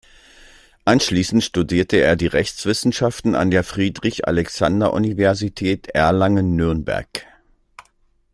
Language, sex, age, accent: German, male, 60-69, Deutschland Deutsch